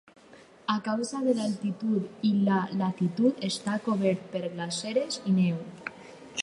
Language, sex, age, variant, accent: Catalan, female, under 19, Alacantí, valencià